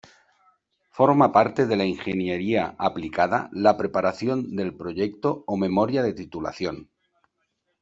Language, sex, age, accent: Spanish, male, 50-59, España: Sur peninsular (Andalucia, Extremadura, Murcia)